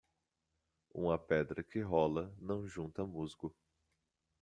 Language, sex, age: Portuguese, male, 30-39